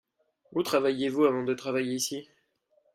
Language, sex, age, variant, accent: French, male, 19-29, Français d'Europe, Français de Belgique